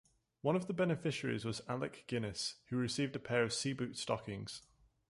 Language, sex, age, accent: English, male, 19-29, England English